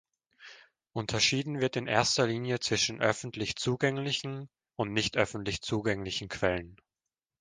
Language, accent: German, Österreichisches Deutsch